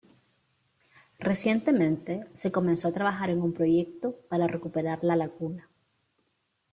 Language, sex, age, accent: Spanish, female, 30-39, América central